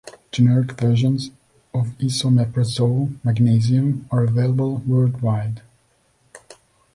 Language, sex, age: English, male, 30-39